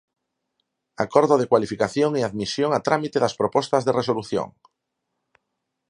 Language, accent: Galician, Normativo (estándar)